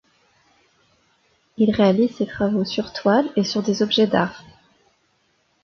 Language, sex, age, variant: French, female, 30-39, Français de métropole